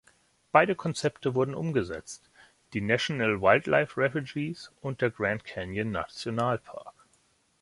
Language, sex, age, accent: German, male, 40-49, Deutschland Deutsch